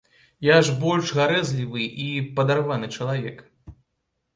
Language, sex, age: Belarusian, male, 19-29